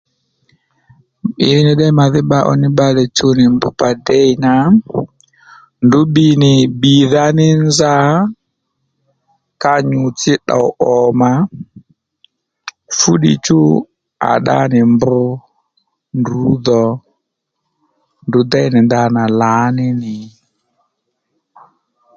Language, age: Lendu, 40-49